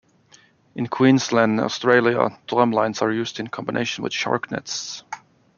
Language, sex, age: English, male, 30-39